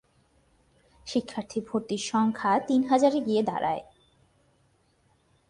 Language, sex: Bengali, female